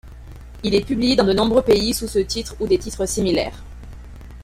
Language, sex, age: French, female, 30-39